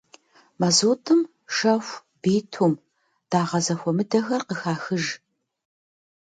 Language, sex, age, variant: Kabardian, female, 50-59, Адыгэбзэ (Къэбэрдей, Кирил, псоми зэдай)